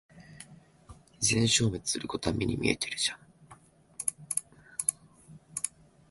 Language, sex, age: Japanese, male, 19-29